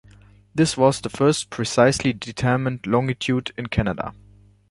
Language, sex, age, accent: English, male, 19-29, United States English